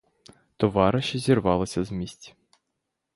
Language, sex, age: Ukrainian, male, 19-29